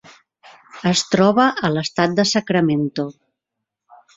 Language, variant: Catalan, Central